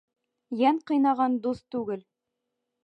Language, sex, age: Bashkir, female, 19-29